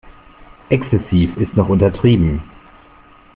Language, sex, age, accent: German, male, 30-39, Deutschland Deutsch